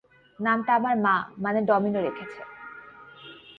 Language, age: Bengali, 19-29